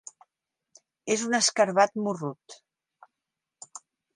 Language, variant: Catalan, Central